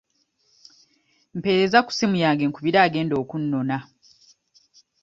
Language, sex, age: Ganda, female, 30-39